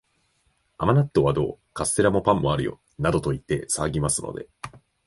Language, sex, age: Japanese, male, 19-29